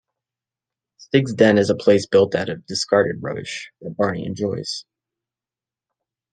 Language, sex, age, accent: English, male, 19-29, United States English